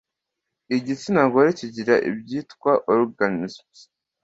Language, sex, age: Kinyarwanda, male, under 19